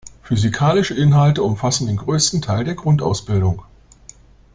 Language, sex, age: German, male, 50-59